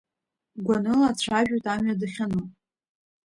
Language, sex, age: Abkhazian, female, under 19